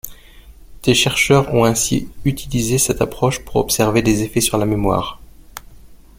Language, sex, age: French, male, 50-59